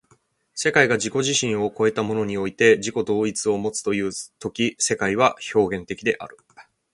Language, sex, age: Japanese, male, 30-39